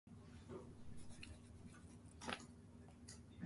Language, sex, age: English, male, 19-29